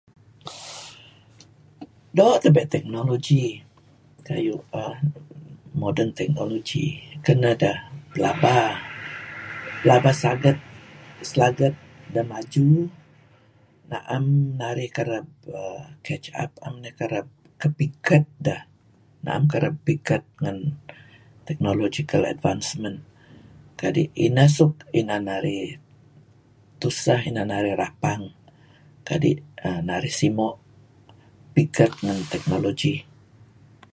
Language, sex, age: Kelabit, female, 60-69